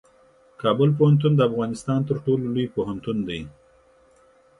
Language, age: Pashto, 30-39